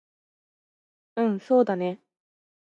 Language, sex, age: Japanese, female, 30-39